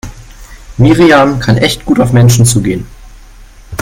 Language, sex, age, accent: German, male, 19-29, Deutschland Deutsch